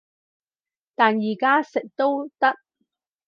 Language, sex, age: Cantonese, female, 30-39